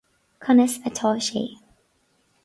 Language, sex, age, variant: Irish, female, 19-29, Gaeilge na Mumhan